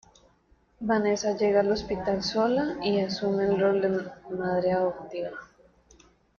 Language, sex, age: Spanish, female, 19-29